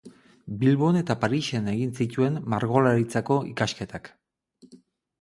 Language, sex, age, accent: Basque, male, 40-49, Erdialdekoa edo Nafarra (Gipuzkoa, Nafarroa)